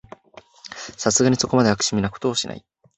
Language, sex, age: Japanese, male, 19-29